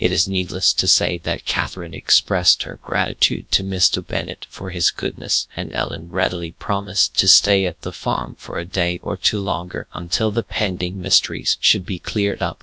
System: TTS, GradTTS